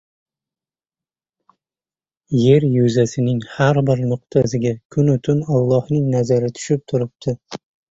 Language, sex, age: Uzbek, male, 19-29